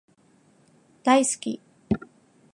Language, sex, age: Japanese, female, 19-29